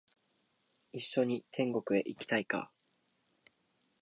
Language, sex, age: Japanese, male, 19-29